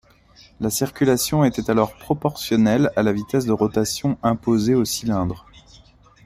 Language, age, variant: French, 40-49, Français de métropole